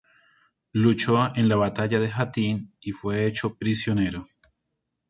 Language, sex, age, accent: Spanish, male, 30-39, Andino-Pacífico: Colombia, Perú, Ecuador, oeste de Bolivia y Venezuela andina